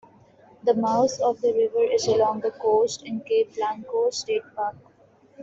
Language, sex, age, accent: English, female, 19-29, India and South Asia (India, Pakistan, Sri Lanka)